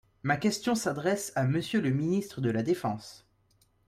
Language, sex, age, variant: French, male, 19-29, Français de métropole